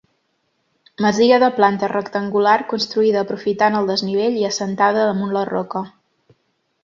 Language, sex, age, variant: Catalan, female, 30-39, Central